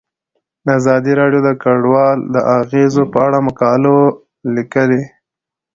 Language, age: Pashto, 19-29